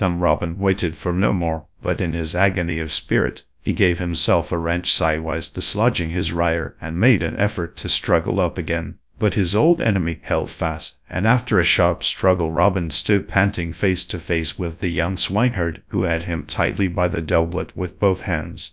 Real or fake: fake